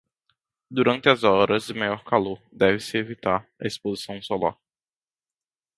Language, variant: Portuguese, Portuguese (Brasil)